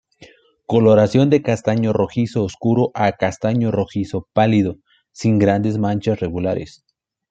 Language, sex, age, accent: Spanish, male, 19-29, México